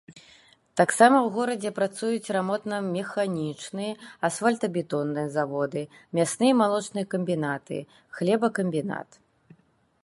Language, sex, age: Belarusian, female, 30-39